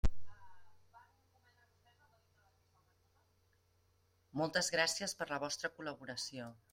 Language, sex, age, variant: Catalan, female, 50-59, Central